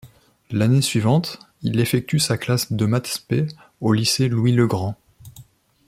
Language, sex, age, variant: French, male, 30-39, Français de métropole